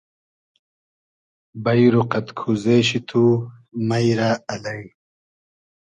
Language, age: Hazaragi, 30-39